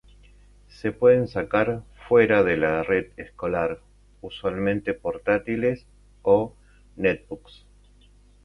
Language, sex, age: Spanish, male, 40-49